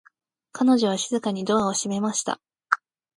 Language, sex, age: Japanese, female, 19-29